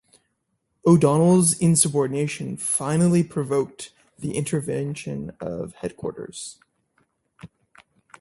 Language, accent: English, United States English